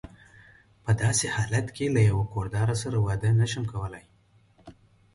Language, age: Pashto, 30-39